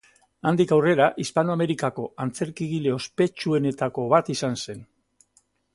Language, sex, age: Basque, male, 60-69